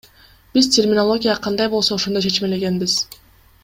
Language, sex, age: Kyrgyz, female, 19-29